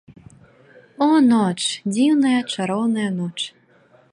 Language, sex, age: Belarusian, female, 19-29